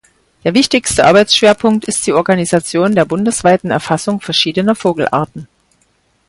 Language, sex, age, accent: German, female, 50-59, Deutschland Deutsch